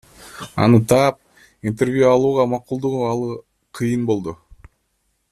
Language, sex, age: Kyrgyz, male, 19-29